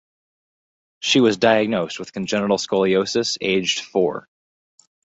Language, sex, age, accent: English, male, 19-29, United States English